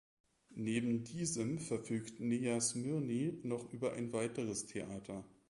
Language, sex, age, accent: German, male, 30-39, Deutschland Deutsch